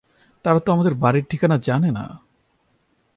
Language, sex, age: Bengali, male, 19-29